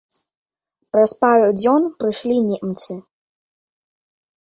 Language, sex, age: Belarusian, male, 40-49